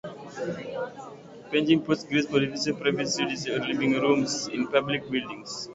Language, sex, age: English, male, 19-29